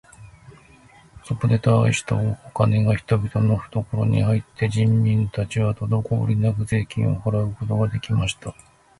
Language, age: Japanese, 50-59